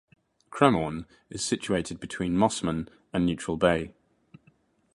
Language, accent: English, England English